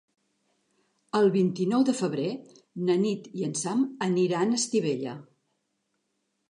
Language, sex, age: Catalan, female, 60-69